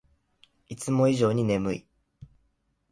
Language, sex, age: Japanese, male, 19-29